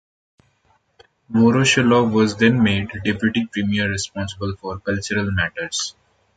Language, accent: English, India and South Asia (India, Pakistan, Sri Lanka)